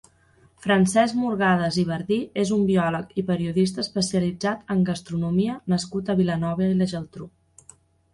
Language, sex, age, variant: Catalan, female, 30-39, Central